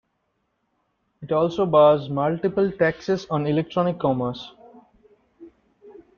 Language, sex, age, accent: English, male, 19-29, India and South Asia (India, Pakistan, Sri Lanka)